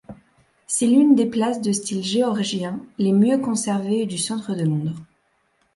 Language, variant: French, Français de métropole